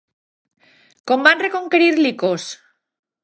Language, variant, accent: Catalan, Valencià central, apitxat